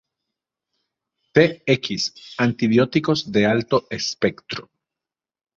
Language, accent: Spanish, América central